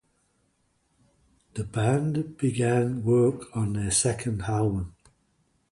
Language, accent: English, England English